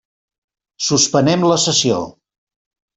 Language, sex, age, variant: Catalan, male, 50-59, Central